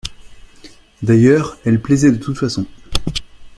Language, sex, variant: French, male, Français de métropole